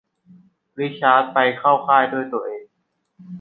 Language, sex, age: Thai, male, under 19